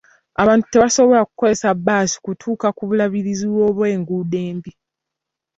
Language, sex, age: Ganda, female, 19-29